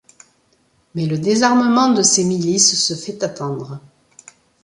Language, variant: French, Français de métropole